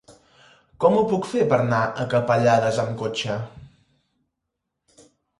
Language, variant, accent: Catalan, Central, Empordanès